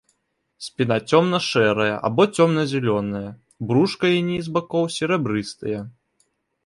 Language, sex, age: Belarusian, male, 19-29